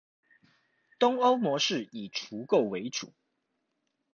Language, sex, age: Chinese, male, 19-29